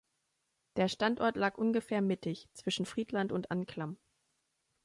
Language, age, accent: German, 30-39, Deutschland Deutsch